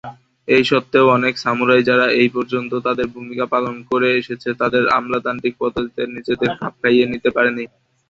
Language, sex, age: Bengali, male, 19-29